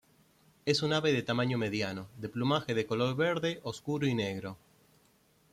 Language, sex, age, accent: Spanish, male, 30-39, Rioplatense: Argentina, Uruguay, este de Bolivia, Paraguay